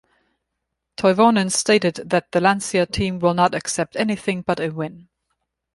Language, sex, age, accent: English, female, 30-39, United States English